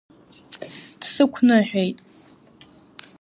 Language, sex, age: Abkhazian, female, under 19